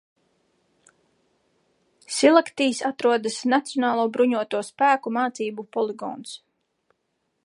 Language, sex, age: Latvian, female, 30-39